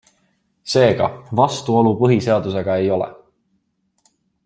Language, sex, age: Estonian, male, 19-29